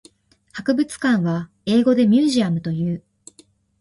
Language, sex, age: Japanese, female, 19-29